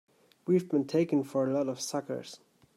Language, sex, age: English, male, 19-29